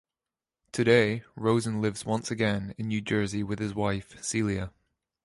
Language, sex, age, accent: English, male, 19-29, Scottish English